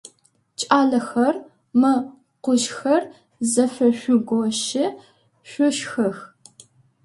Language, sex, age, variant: Adyghe, female, under 19, Адыгабзэ (Кирил, пстэумэ зэдыряе)